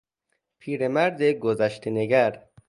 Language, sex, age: Persian, male, under 19